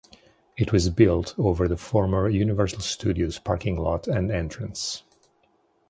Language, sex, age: English, male, 40-49